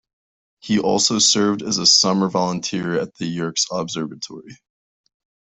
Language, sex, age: English, male, 19-29